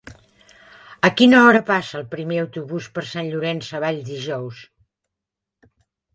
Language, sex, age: Catalan, female, 60-69